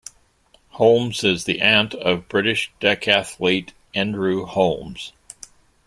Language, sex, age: English, male, 60-69